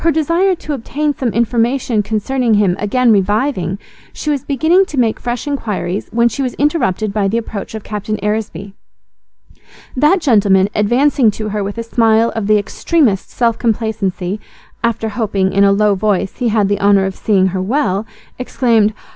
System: none